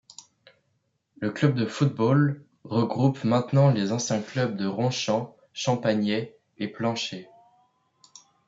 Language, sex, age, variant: French, male, under 19, Français de métropole